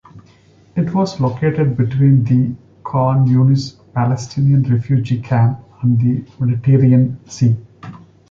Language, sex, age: English, male, 40-49